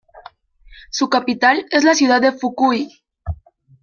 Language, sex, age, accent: Spanish, female, 19-29, México